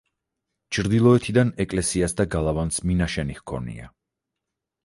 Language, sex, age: Georgian, male, 40-49